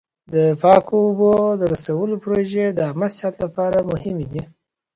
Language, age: Pashto, 30-39